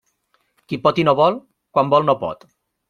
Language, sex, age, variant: Catalan, male, 30-39, Nord-Occidental